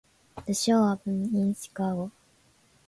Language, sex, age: English, female, 19-29